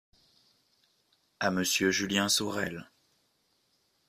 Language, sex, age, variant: French, male, 40-49, Français de métropole